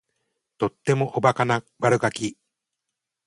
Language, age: Japanese, 60-69